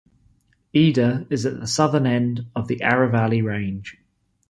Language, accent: English, England English